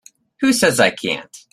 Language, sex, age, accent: English, male, 19-29, United States English